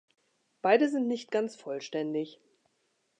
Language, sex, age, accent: German, female, 50-59, Deutschland Deutsch